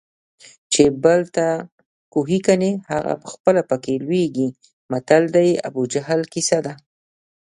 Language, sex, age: Pashto, female, 50-59